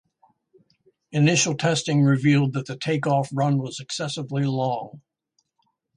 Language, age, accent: English, 60-69, United States English